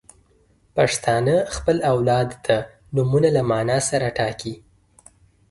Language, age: Pashto, 19-29